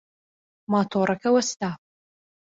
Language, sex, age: Central Kurdish, female, 19-29